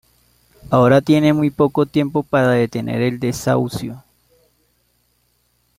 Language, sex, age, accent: Spanish, male, 30-39, Andino-Pacífico: Colombia, Perú, Ecuador, oeste de Bolivia y Venezuela andina